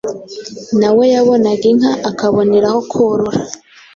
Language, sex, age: Kinyarwanda, female, 19-29